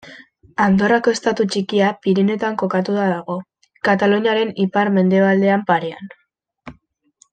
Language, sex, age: Basque, female, under 19